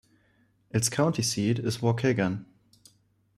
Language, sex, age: English, male, 19-29